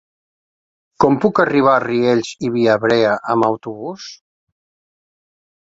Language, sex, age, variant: Catalan, male, 40-49, Central